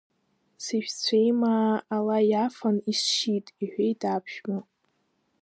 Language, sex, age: Abkhazian, female, under 19